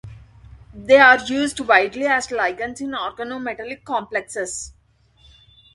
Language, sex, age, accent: English, female, 30-39, India and South Asia (India, Pakistan, Sri Lanka)